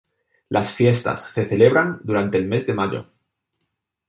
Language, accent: Spanish, España: Sur peninsular (Andalucia, Extremadura, Murcia)